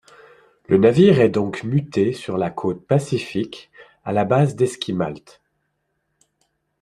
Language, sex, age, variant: French, male, 40-49, Français de métropole